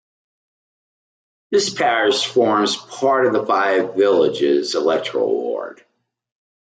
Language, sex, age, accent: English, male, 60-69, United States English